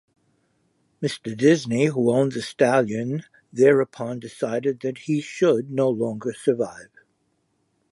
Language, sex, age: English, male, 70-79